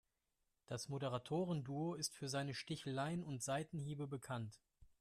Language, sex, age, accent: German, male, 30-39, Deutschland Deutsch